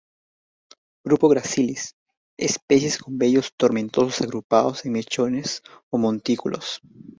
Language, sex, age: Spanish, male, under 19